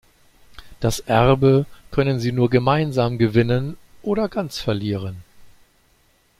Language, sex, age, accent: German, male, 50-59, Deutschland Deutsch